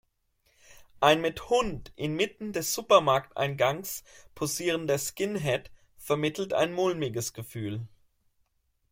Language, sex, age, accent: German, male, 19-29, Deutschland Deutsch